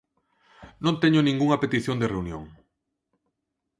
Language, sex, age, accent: Galician, male, 40-49, Normativo (estándar); Neofalante